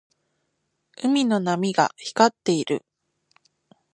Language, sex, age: Japanese, female, 19-29